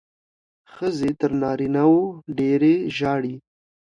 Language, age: Pashto, under 19